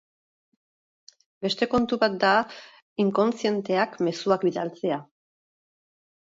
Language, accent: Basque, Mendebalekoa (Araba, Bizkaia, Gipuzkoako mendebaleko herri batzuk)